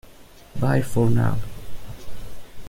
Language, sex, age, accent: English, male, 19-29, India and South Asia (India, Pakistan, Sri Lanka)